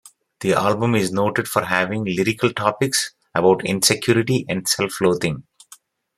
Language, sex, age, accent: English, male, 40-49, United States English